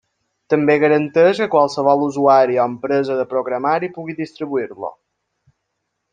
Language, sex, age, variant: Catalan, male, 19-29, Balear